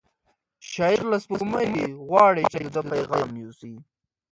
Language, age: Pashto, 19-29